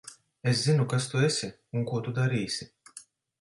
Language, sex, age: Latvian, male, 40-49